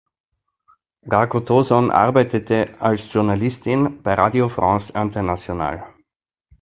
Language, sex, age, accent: German, male, 40-49, Österreichisches Deutsch